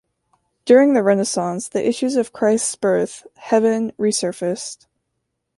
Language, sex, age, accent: English, female, under 19, United States English